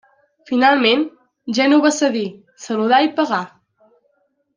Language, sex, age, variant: Catalan, female, under 19, Central